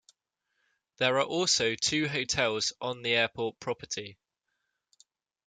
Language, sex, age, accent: English, male, 19-29, England English